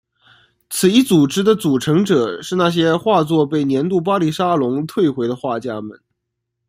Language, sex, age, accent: Chinese, male, 19-29, 出生地：江苏省